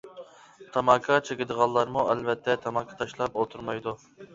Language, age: Uyghur, 19-29